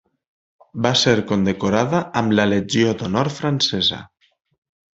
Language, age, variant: Catalan, 30-39, Nord-Occidental